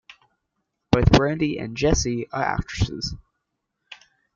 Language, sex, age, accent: English, male, under 19, Australian English